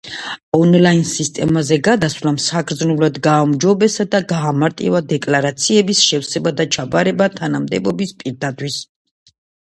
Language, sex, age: Georgian, female, 50-59